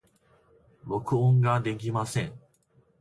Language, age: Japanese, 19-29